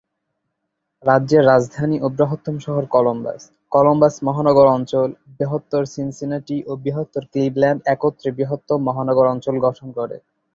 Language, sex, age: Bengali, male, 19-29